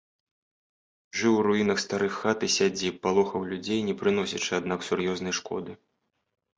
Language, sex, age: Belarusian, male, 30-39